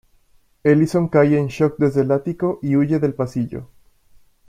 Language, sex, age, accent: Spanish, male, 19-29, México